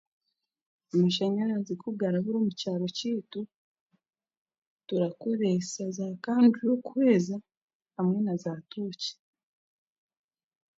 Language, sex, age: Chiga, female, 19-29